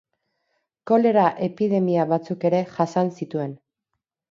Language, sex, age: Basque, female, 30-39